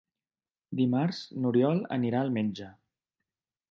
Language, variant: Catalan, Central